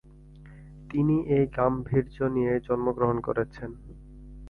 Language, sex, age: Bengali, male, 19-29